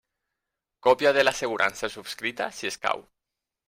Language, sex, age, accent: Catalan, male, 40-49, valencià